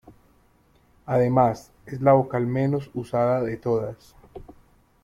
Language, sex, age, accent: Spanish, male, 30-39, Andino-Pacífico: Colombia, Perú, Ecuador, oeste de Bolivia y Venezuela andina